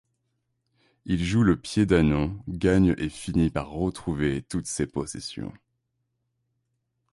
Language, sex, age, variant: French, male, 19-29, Français de métropole